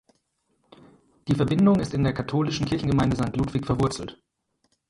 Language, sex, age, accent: German, male, 30-39, Deutschland Deutsch